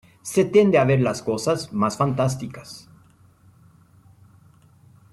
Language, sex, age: Spanish, male, 60-69